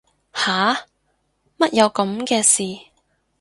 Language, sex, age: Cantonese, female, 19-29